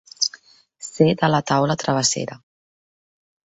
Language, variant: Catalan, Central